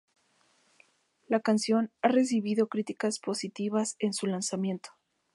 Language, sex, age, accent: Spanish, female, 19-29, México